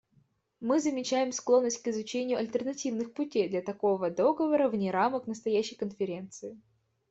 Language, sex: Russian, female